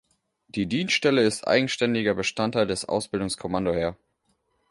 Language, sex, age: German, male, 19-29